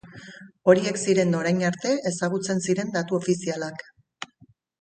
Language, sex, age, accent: Basque, female, 40-49, Mendebalekoa (Araba, Bizkaia, Gipuzkoako mendebaleko herri batzuk); Erdialdekoa edo Nafarra (Gipuzkoa, Nafarroa)